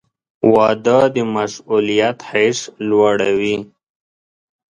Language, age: Pashto, 30-39